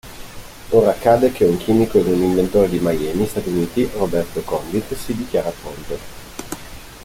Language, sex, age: Italian, male, 19-29